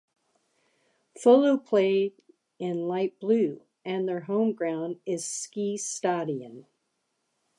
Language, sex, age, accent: English, female, 50-59, United States English